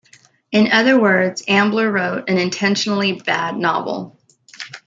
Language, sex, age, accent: English, female, 40-49, United States English